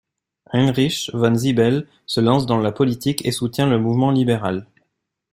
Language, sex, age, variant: French, male, 19-29, Français de métropole